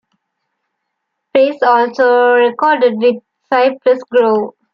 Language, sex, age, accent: English, female, 19-29, United States English